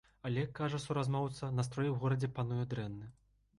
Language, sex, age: Belarusian, male, 19-29